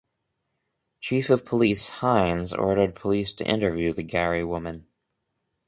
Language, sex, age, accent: English, male, 19-29, United States English